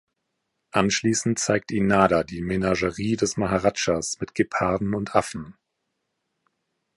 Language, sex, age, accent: German, male, 30-39, Deutschland Deutsch